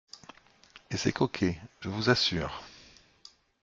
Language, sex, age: French, male, 50-59